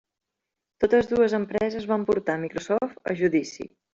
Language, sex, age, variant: Catalan, female, 30-39, Central